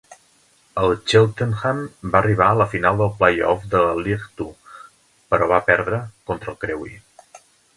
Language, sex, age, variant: Catalan, male, 50-59, Central